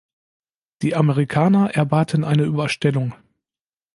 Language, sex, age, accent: German, male, 40-49, Deutschland Deutsch